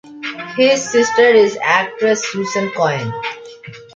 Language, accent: English, India and South Asia (India, Pakistan, Sri Lanka)